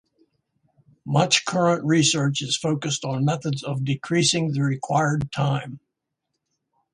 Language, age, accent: English, 60-69, United States English